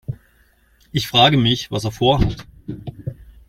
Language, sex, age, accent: German, male, 30-39, Deutschland Deutsch